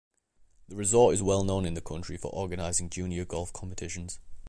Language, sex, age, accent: English, male, under 19, England English